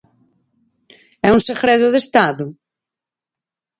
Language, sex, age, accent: Galician, female, 40-49, Central (gheada)